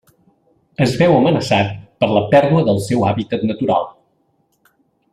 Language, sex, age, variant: Catalan, male, 50-59, Central